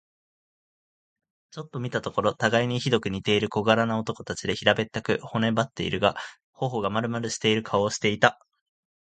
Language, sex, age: Japanese, male, 19-29